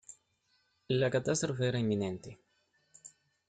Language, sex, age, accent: Spanish, male, 19-29, América central